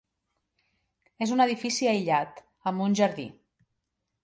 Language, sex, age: Catalan, female, 30-39